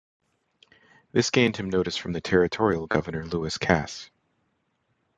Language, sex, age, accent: English, male, 30-39, United States English